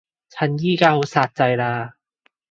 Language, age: Cantonese, 40-49